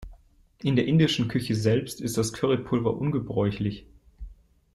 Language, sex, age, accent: German, male, 19-29, Deutschland Deutsch